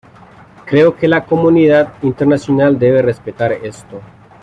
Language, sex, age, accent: Spanish, male, 30-39, América central